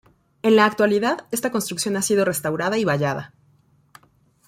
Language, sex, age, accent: Spanish, female, 40-49, México